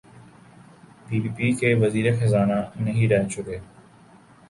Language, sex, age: Urdu, male, 19-29